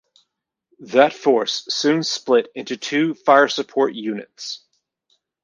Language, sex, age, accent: English, male, 40-49, United States English